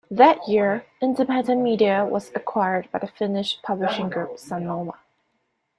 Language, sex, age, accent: English, female, 19-29, Singaporean English